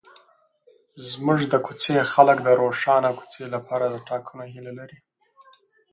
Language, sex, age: Pashto, male, 30-39